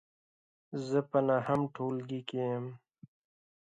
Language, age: Pashto, 19-29